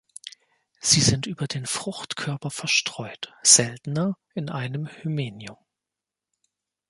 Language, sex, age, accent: German, male, 30-39, Deutschland Deutsch